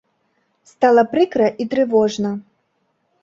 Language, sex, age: Belarusian, female, 30-39